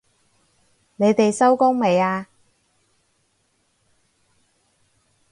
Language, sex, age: Cantonese, female, 19-29